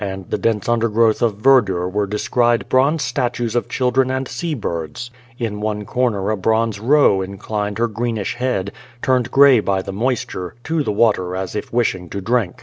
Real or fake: real